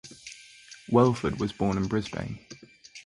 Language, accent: English, England English